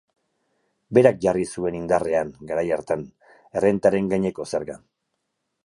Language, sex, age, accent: Basque, male, 40-49, Erdialdekoa edo Nafarra (Gipuzkoa, Nafarroa)